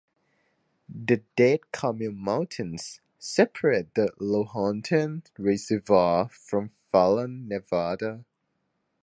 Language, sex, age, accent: English, male, 19-29, Filipino